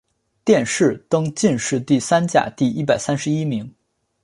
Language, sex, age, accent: Chinese, male, 19-29, 出生地：辽宁省